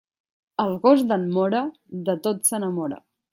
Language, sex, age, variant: Catalan, female, under 19, Central